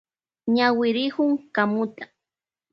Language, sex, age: Loja Highland Quichua, female, 19-29